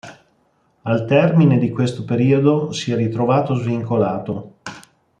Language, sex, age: Italian, male, 40-49